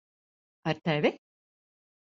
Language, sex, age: Latvian, female, 30-39